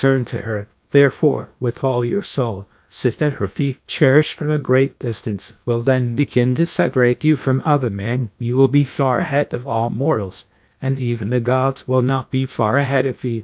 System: TTS, GlowTTS